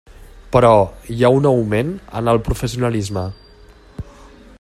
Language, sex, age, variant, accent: Catalan, male, 40-49, Central, central